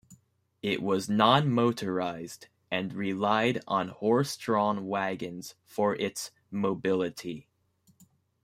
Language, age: English, 19-29